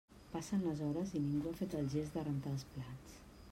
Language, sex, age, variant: Catalan, female, 40-49, Central